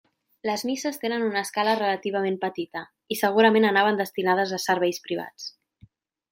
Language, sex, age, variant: Catalan, female, 19-29, Central